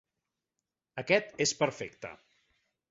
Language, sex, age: Catalan, male, 40-49